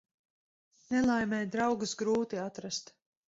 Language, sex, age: Latvian, female, 40-49